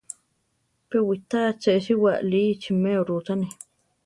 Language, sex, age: Central Tarahumara, female, 30-39